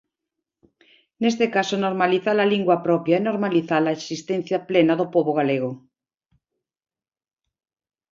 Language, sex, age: Galician, female, 60-69